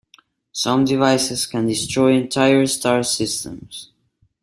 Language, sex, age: English, male, under 19